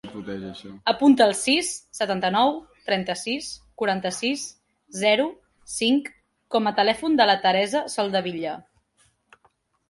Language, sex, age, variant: Catalan, female, 19-29, Central